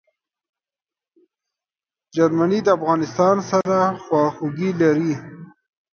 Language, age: Pashto, 30-39